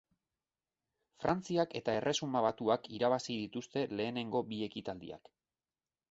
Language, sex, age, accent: Basque, male, 40-49, Mendebalekoa (Araba, Bizkaia, Gipuzkoako mendebaleko herri batzuk)